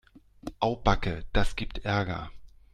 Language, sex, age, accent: German, male, 40-49, Deutschland Deutsch